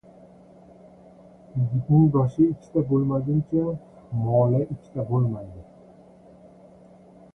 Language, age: Uzbek, 40-49